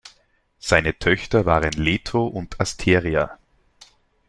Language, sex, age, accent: German, male, 19-29, Österreichisches Deutsch